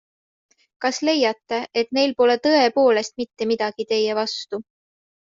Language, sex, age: Estonian, female, 19-29